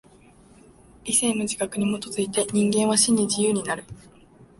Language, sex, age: Japanese, female, 19-29